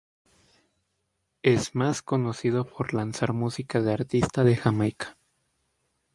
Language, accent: Spanish, México